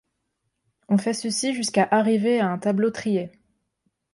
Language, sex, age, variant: French, female, 19-29, Français de métropole